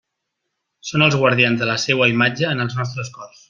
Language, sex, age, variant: Catalan, male, 30-39, Central